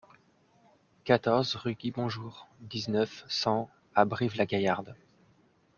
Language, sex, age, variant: French, male, 19-29, Français de métropole